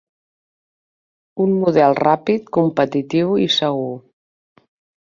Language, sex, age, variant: Catalan, female, 40-49, Central